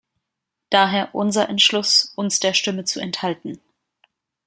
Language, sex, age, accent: German, female, 30-39, Deutschland Deutsch